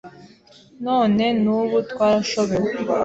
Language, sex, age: Kinyarwanda, female, 19-29